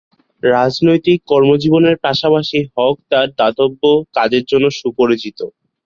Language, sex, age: Bengali, male, under 19